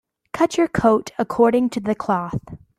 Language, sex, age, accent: English, female, under 19, United States English